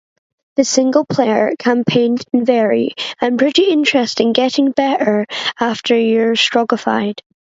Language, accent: English, Scottish English